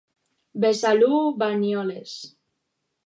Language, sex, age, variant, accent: Catalan, female, under 19, Alacantí, valencià